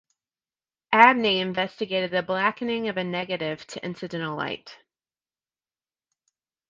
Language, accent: English, United States English